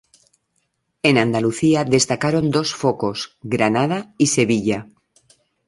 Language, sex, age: Spanish, female, 50-59